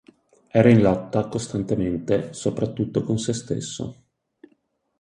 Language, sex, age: Italian, male, 40-49